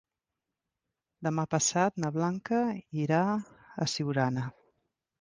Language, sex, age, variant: Catalan, female, 50-59, Central